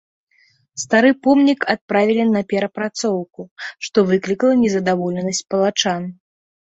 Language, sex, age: Belarusian, female, 30-39